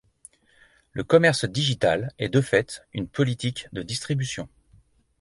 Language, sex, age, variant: French, male, 50-59, Français de métropole